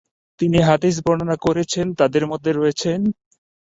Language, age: Bengali, 30-39